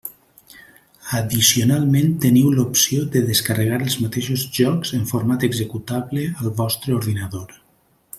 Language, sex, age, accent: Catalan, male, 40-49, valencià